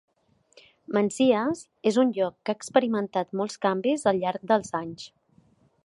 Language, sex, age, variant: Catalan, female, 40-49, Central